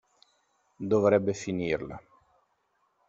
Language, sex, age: Italian, male, 40-49